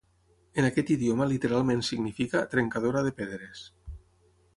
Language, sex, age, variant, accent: Catalan, male, 40-49, Tortosí, nord-occidental; Tortosí